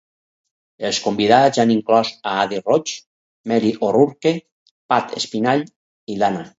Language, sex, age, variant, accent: Catalan, male, 60-69, Valencià meridional, valencià